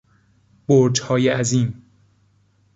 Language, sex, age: Persian, male, 19-29